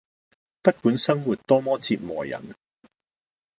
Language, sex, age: Cantonese, male, 50-59